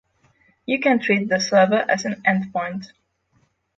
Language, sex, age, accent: English, female, 19-29, Slavic; polish